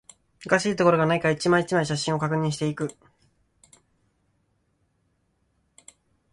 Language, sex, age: Japanese, male, 19-29